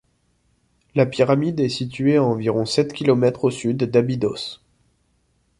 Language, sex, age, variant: French, male, 30-39, Français de métropole